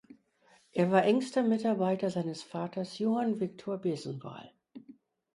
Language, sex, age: German, female, 60-69